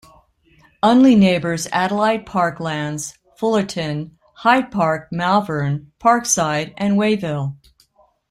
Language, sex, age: English, female, 60-69